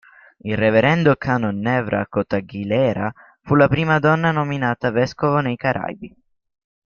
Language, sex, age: Italian, male, under 19